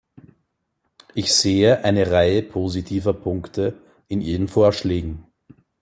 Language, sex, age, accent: German, male, 19-29, Österreichisches Deutsch